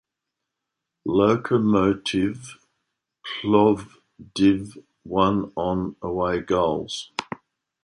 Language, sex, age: English, male, 60-69